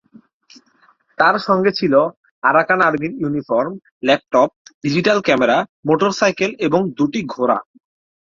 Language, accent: Bengali, Native